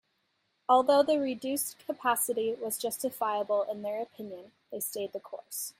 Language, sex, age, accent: English, female, 19-29, United States English